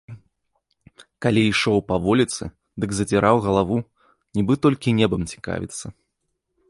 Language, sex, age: Belarusian, male, 30-39